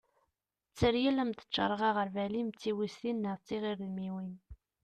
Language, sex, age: Kabyle, female, 19-29